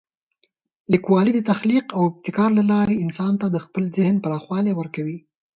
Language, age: Pashto, 19-29